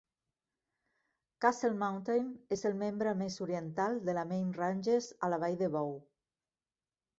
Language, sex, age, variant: Catalan, female, 50-59, Central